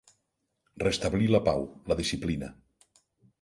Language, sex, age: Catalan, male, 60-69